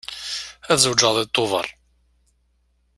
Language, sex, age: Kabyle, male, 40-49